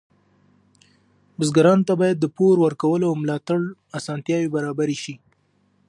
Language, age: Pashto, 19-29